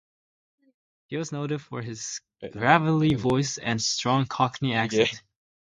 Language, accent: English, United States English